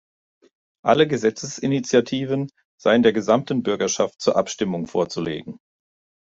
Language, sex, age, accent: German, male, 40-49, Deutschland Deutsch